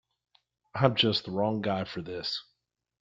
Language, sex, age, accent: English, male, 40-49, United States English